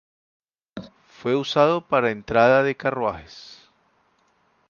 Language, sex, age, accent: Spanish, male, 30-39, Andino-Pacífico: Colombia, Perú, Ecuador, oeste de Bolivia y Venezuela andina